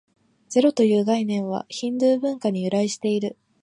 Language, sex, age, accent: Japanese, female, 19-29, 標準語